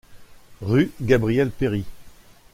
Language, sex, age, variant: French, male, 40-49, Français de métropole